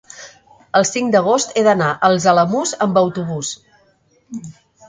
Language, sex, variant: Catalan, female, Central